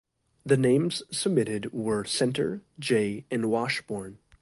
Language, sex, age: English, male, 19-29